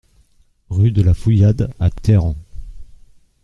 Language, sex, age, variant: French, male, 40-49, Français de métropole